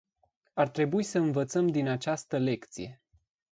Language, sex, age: Romanian, male, 19-29